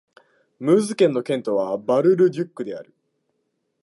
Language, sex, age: Japanese, male, under 19